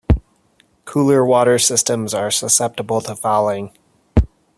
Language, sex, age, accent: English, male, 30-39, United States English